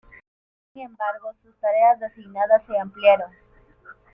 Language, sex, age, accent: Spanish, female, under 19, Andino-Pacífico: Colombia, Perú, Ecuador, oeste de Bolivia y Venezuela andina